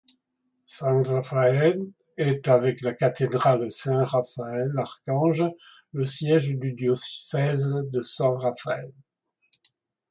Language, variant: French, Français de métropole